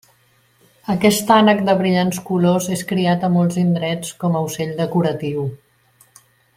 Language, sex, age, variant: Catalan, female, 50-59, Central